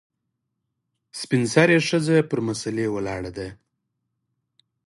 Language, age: Pashto, 30-39